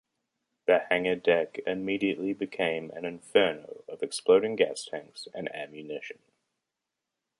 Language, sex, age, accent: English, male, 30-39, New Zealand English